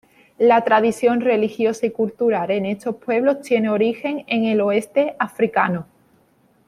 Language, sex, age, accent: Spanish, female, 19-29, España: Sur peninsular (Andalucia, Extremadura, Murcia)